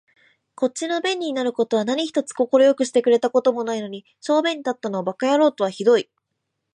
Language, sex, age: Japanese, female, 19-29